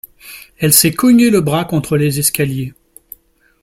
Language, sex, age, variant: French, male, 40-49, Français de métropole